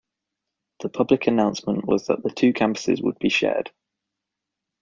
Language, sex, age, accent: English, male, 19-29, England English